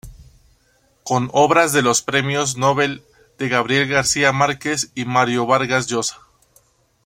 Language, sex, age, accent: Spanish, male, 19-29, Andino-Pacífico: Colombia, Perú, Ecuador, oeste de Bolivia y Venezuela andina